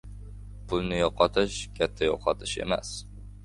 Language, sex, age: Uzbek, male, under 19